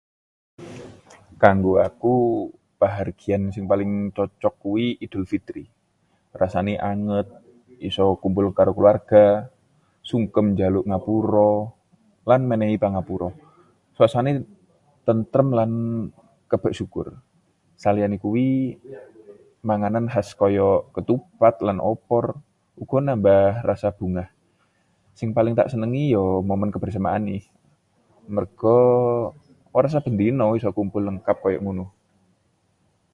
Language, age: Javanese, 30-39